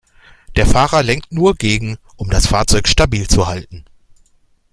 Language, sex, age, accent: German, male, 40-49, Deutschland Deutsch